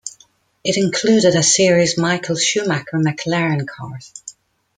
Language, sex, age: English, female, 50-59